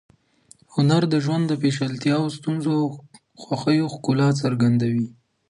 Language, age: Pashto, 19-29